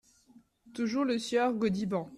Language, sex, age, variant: French, female, 19-29, Français de métropole